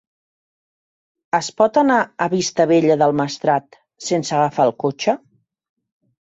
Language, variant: Catalan, Central